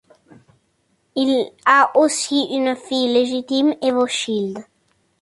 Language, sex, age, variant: French, male, under 19, Français de métropole